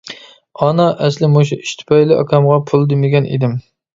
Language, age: Uyghur, 40-49